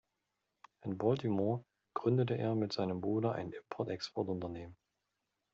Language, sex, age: German, male, 50-59